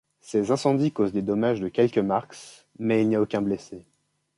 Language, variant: French, Français de métropole